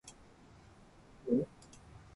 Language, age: Japanese, 30-39